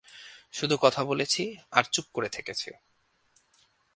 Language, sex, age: Bengali, male, 19-29